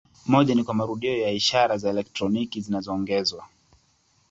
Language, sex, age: Swahili, male, 19-29